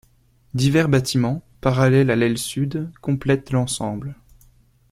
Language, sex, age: French, male, 19-29